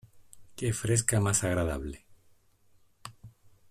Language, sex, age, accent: Spanish, male, 50-59, España: Sur peninsular (Andalucia, Extremadura, Murcia)